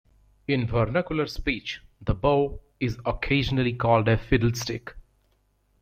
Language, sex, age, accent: English, male, 40-49, United States English